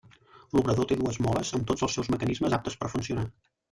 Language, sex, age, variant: Catalan, male, 30-39, Central